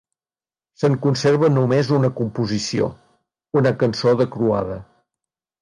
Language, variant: Catalan, Nord-Occidental